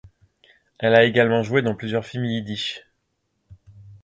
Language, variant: French, Français de métropole